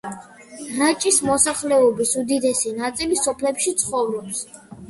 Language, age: Georgian, 30-39